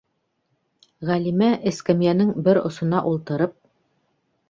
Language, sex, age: Bashkir, female, 30-39